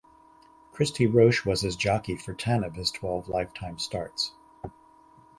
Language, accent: English, United States English